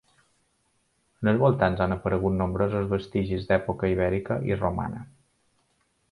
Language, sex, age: Catalan, male, 40-49